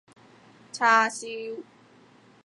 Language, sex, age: Cantonese, female, 30-39